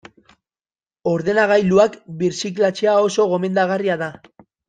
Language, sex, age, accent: Basque, male, 19-29, Mendebalekoa (Araba, Bizkaia, Gipuzkoako mendebaleko herri batzuk)